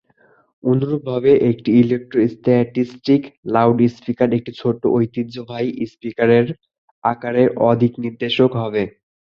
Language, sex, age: Bengali, male, 19-29